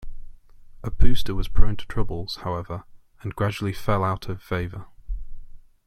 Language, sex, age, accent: English, male, 19-29, England English